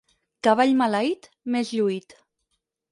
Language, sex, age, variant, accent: Catalan, female, 19-29, Central, central